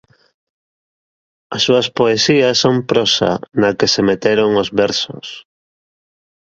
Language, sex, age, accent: Galician, male, 50-59, Atlántico (seseo e gheada)